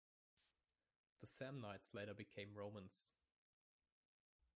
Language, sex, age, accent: English, male, 19-29, United States English